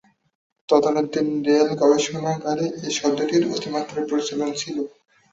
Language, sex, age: Bengali, male, 19-29